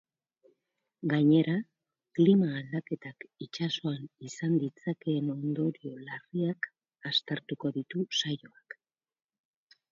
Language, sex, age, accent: Basque, female, 50-59, Mendebalekoa (Araba, Bizkaia, Gipuzkoako mendebaleko herri batzuk)